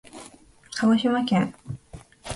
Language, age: Japanese, 19-29